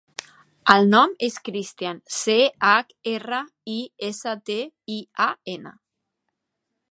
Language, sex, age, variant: Catalan, female, 40-49, Central